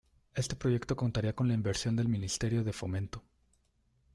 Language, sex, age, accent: Spanish, male, 19-29, México